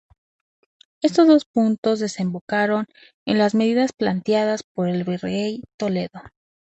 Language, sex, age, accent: Spanish, female, 30-39, México